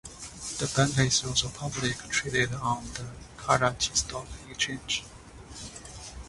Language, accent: English, United States English